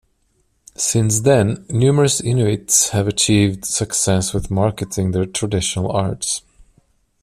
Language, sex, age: English, male, 30-39